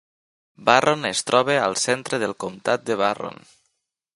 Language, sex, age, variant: Catalan, male, 19-29, Nord-Occidental